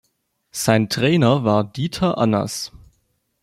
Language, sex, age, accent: German, male, 19-29, Deutschland Deutsch